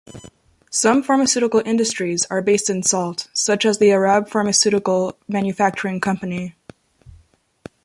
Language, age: English, 19-29